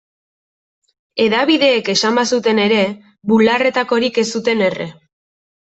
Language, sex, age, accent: Basque, female, 19-29, Mendebalekoa (Araba, Bizkaia, Gipuzkoako mendebaleko herri batzuk)